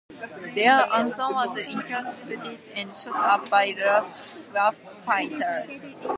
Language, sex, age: English, female, 19-29